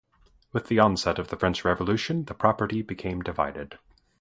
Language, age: English, 30-39